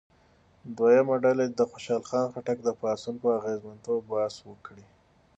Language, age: Pashto, 19-29